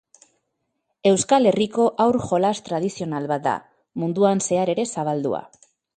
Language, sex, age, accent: Basque, female, 40-49, Mendebalekoa (Araba, Bizkaia, Gipuzkoako mendebaleko herri batzuk)